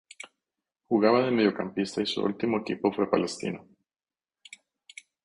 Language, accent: Spanish, América central